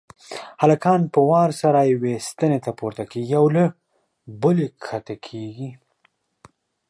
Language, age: Pashto, 19-29